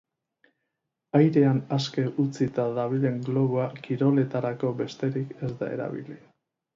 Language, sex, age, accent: Basque, male, 50-59, Erdialdekoa edo Nafarra (Gipuzkoa, Nafarroa)